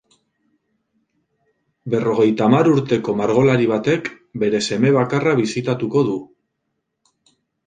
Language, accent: Basque, Mendebalekoa (Araba, Bizkaia, Gipuzkoako mendebaleko herri batzuk)